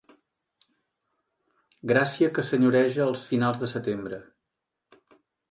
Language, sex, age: Catalan, male, 40-49